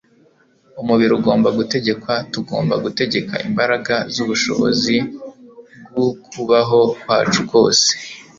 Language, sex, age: Kinyarwanda, male, 19-29